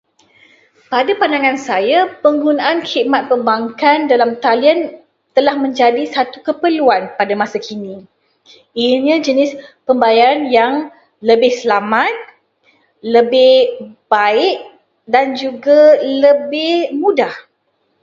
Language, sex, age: Malay, female, 30-39